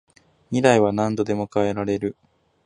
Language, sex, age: Japanese, male, 19-29